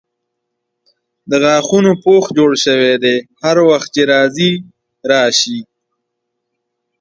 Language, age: Pashto, 19-29